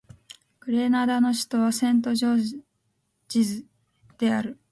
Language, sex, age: Japanese, female, 19-29